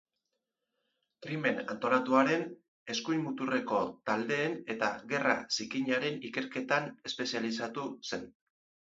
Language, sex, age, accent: Basque, male, 50-59, Erdialdekoa edo Nafarra (Gipuzkoa, Nafarroa)